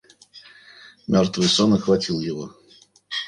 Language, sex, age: Russian, male, 40-49